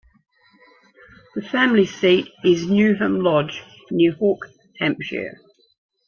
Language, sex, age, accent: English, female, 60-69, Australian English